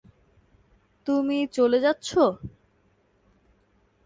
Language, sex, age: Bengali, female, 19-29